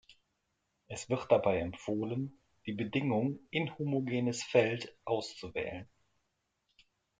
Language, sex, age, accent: German, male, 40-49, Deutschland Deutsch